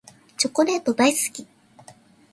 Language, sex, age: Japanese, female, 19-29